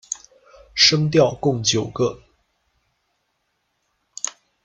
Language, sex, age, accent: Chinese, male, 19-29, 出生地：山东省